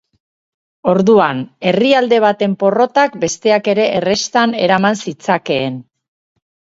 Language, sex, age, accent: Basque, female, 50-59, Erdialdekoa edo Nafarra (Gipuzkoa, Nafarroa)